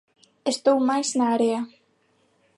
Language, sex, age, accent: Galician, female, under 19, Normativo (estándar); Neofalante